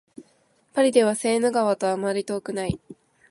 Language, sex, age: Japanese, female, 19-29